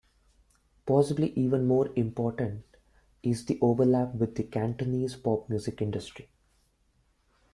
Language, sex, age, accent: English, male, 19-29, India and South Asia (India, Pakistan, Sri Lanka)